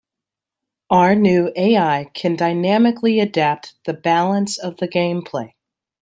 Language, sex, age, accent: English, female, 30-39, United States English